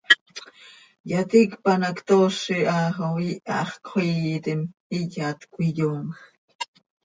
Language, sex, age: Seri, female, 40-49